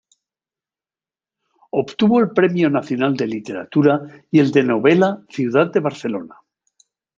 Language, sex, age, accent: Spanish, male, 60-69, España: Norte peninsular (Asturias, Castilla y León, Cantabria, País Vasco, Navarra, Aragón, La Rioja, Guadalajara, Cuenca)